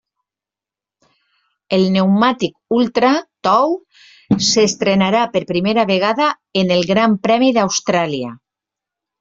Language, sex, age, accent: Catalan, female, 50-59, valencià